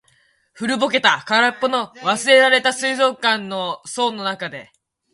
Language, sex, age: Japanese, female, 19-29